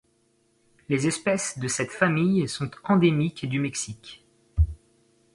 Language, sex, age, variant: French, male, 30-39, Français de métropole